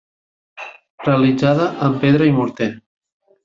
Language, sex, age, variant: Catalan, male, 30-39, Nord-Occidental